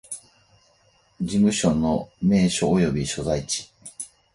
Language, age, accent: Japanese, 50-59, 標準語